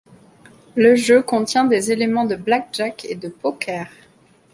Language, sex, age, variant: French, female, 30-39, Français de métropole